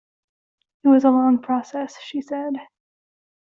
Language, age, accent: English, 19-29, United States English